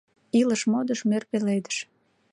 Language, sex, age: Mari, female, 19-29